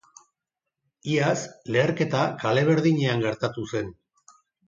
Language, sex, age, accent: Basque, male, 50-59, Mendebalekoa (Araba, Bizkaia, Gipuzkoako mendebaleko herri batzuk)